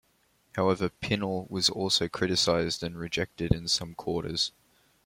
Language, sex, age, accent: English, male, 19-29, Australian English